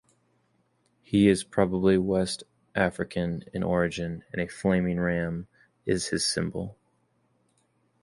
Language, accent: English, United States English